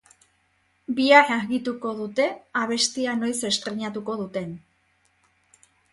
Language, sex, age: Basque, female, 40-49